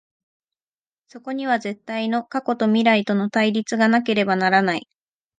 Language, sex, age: Japanese, female, 19-29